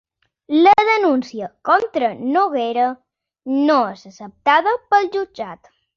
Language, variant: Catalan, Balear